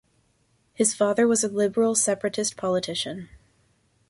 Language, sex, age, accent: English, female, under 19, United States English